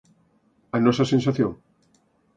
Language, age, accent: Galician, 50-59, Central (gheada)